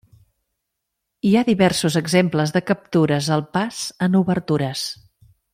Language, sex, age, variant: Catalan, female, 50-59, Central